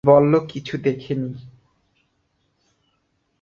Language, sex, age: Bengali, male, 19-29